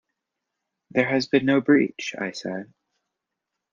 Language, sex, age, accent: English, male, under 19, United States English